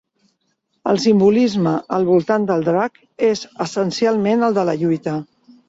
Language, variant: Catalan, Central